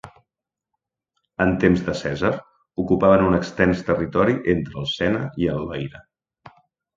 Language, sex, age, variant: Catalan, male, 40-49, Central